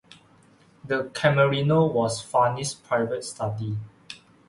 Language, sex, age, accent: English, male, 19-29, Malaysian English